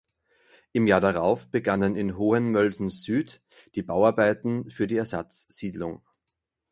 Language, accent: German, Österreichisches Deutsch